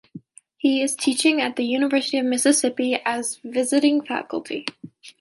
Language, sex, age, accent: English, female, 19-29, United States English